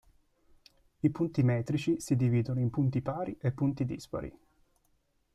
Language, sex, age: Italian, male, 19-29